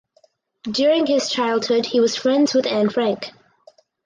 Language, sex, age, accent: English, female, under 19, United States English